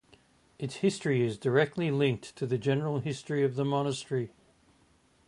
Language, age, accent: English, 40-49, Australian English